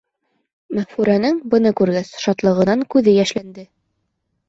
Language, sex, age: Bashkir, female, 19-29